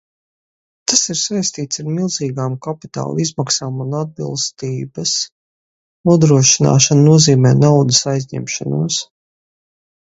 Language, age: Latvian, 40-49